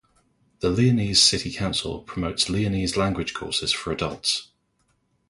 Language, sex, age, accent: English, male, 30-39, England English